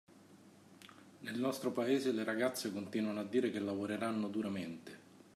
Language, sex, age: Italian, male, 40-49